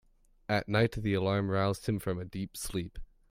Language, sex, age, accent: English, male, under 19, United States English